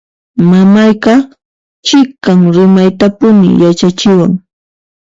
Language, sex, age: Puno Quechua, female, 19-29